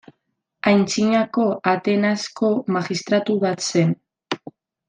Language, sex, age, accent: Basque, female, 19-29, Mendebalekoa (Araba, Bizkaia, Gipuzkoako mendebaleko herri batzuk)